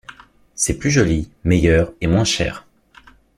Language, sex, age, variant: French, male, 19-29, Français de métropole